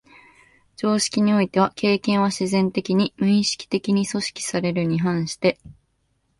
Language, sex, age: Japanese, female, 19-29